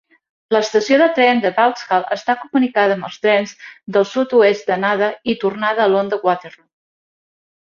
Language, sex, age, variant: Catalan, female, 50-59, Central